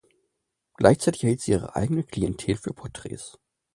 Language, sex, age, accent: German, male, 19-29, Deutschland Deutsch